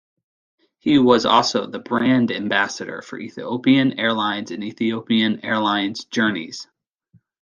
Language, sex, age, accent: English, male, 40-49, United States English